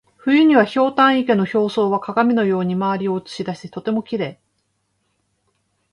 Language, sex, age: Japanese, female, 50-59